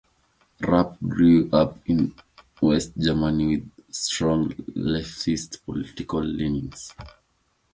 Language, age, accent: English, 19-29, United States English